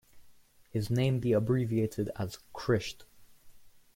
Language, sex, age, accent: English, male, under 19, England English